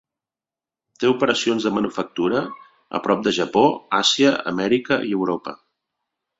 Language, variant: Catalan, Central